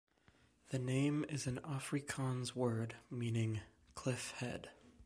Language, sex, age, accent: English, male, 19-29, Canadian English